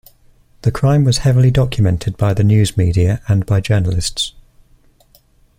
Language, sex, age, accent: English, male, 19-29, England English